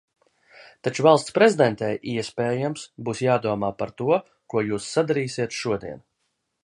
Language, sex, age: Latvian, male, 30-39